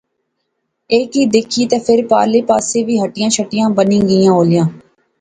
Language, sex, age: Pahari-Potwari, female, 19-29